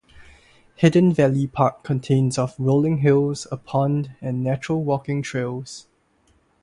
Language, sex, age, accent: English, male, 19-29, United States English; Singaporean English